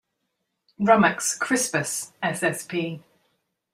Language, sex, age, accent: English, female, 40-49, England English